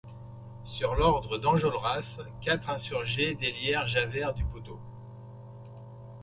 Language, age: French, 60-69